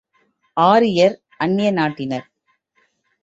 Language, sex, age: Tamil, female, 30-39